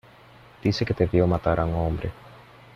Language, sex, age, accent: Spanish, male, 30-39, Caribe: Cuba, Venezuela, Puerto Rico, República Dominicana, Panamá, Colombia caribeña, México caribeño, Costa del golfo de México